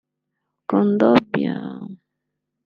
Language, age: Kinyarwanda, 19-29